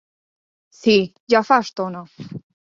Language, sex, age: Catalan, female, 19-29